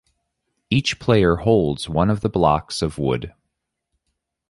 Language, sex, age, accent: English, male, 30-39, United States English